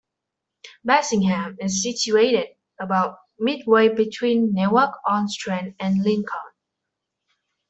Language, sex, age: English, female, under 19